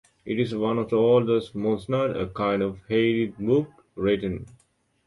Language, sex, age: English, male, 19-29